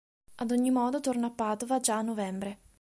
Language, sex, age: Italian, female, 19-29